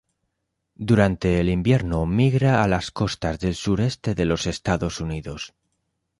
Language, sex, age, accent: Spanish, male, 19-29, España: Norte peninsular (Asturias, Castilla y León, Cantabria, País Vasco, Navarra, Aragón, La Rioja, Guadalajara, Cuenca)